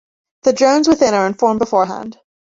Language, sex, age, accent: English, female, 19-29, England English